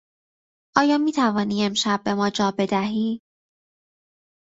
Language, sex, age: Persian, female, 19-29